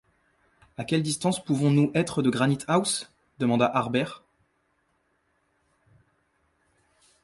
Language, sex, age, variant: French, male, 19-29, Français de métropole